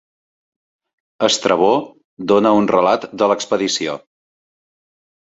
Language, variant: Catalan, Central